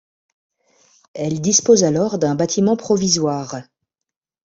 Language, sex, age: French, female, 50-59